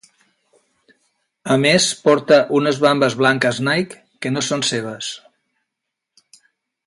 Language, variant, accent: Catalan, Central, central